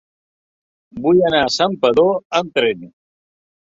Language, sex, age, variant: Catalan, male, 60-69, Central